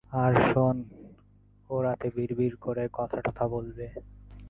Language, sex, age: Bengali, male, 19-29